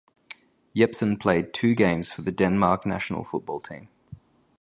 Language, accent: English, Australian English